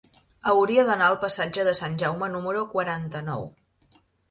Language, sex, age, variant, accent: Catalan, female, 30-39, Central, nord-oriental; Empordanès